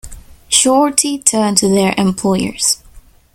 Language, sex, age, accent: English, female, under 19, England English